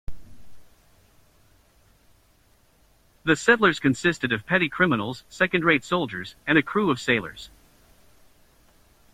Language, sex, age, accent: English, male, 40-49, United States English